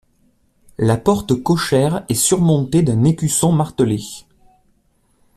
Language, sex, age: French, male, 40-49